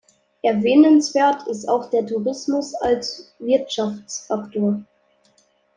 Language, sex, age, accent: German, male, under 19, Deutschland Deutsch